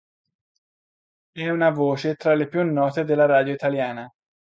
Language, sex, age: Italian, male, 30-39